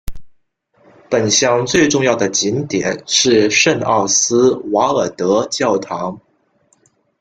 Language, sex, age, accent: Chinese, male, under 19, 出生地：广东省